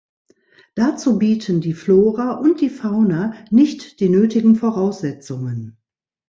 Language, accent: German, Deutschland Deutsch